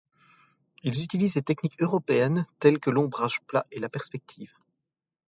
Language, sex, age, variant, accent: French, male, 30-39, Français d'Europe, Français de Belgique